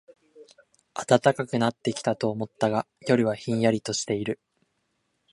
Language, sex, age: Japanese, male, under 19